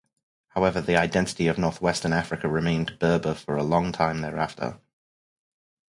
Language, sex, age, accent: English, male, 30-39, England English